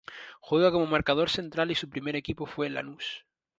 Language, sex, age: Spanish, male, 19-29